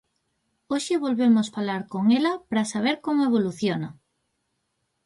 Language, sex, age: Galician, female, 19-29